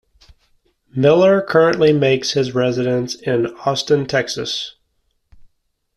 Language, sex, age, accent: English, male, 19-29, United States English